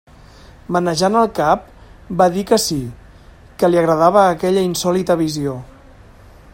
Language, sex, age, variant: Catalan, male, 40-49, Central